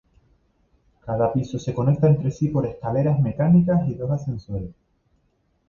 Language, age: Spanish, 19-29